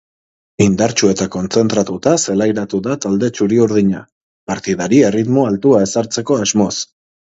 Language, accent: Basque, Erdialdekoa edo Nafarra (Gipuzkoa, Nafarroa)